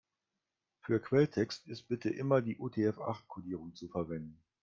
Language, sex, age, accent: German, male, 50-59, Deutschland Deutsch